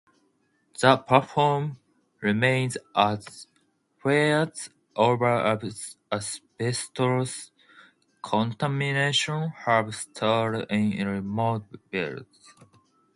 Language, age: English, 19-29